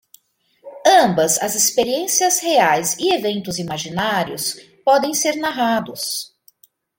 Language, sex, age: Portuguese, female, 50-59